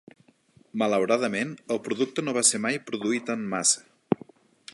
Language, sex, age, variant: Catalan, male, 40-49, Central